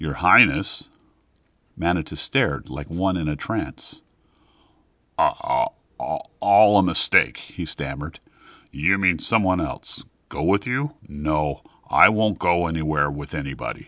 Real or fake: real